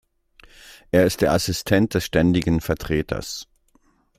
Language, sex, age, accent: German, male, 60-69, Deutschland Deutsch